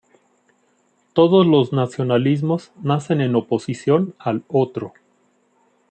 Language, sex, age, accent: Spanish, male, 40-49, México